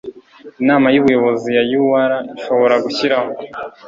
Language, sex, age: Kinyarwanda, male, 19-29